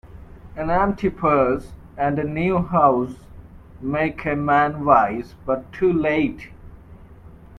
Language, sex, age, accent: English, male, 19-29, India and South Asia (India, Pakistan, Sri Lanka)